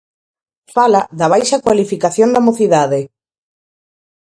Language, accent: Galician, Normativo (estándar)